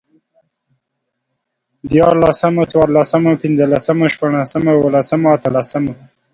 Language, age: Pashto, 19-29